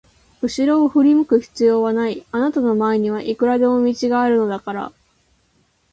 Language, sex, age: Japanese, female, 19-29